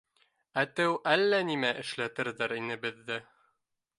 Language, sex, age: Bashkir, male, 19-29